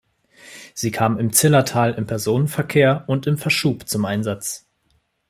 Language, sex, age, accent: German, male, 19-29, Deutschland Deutsch